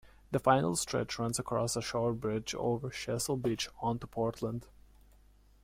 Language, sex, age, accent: English, male, under 19, United States English